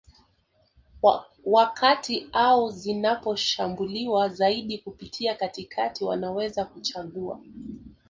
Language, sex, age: Swahili, female, 19-29